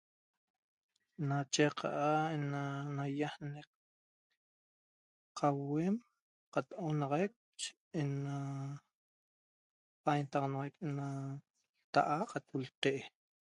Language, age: Toba, 30-39